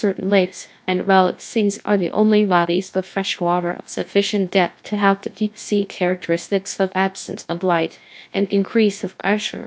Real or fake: fake